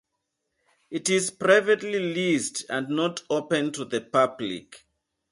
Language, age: English, 50-59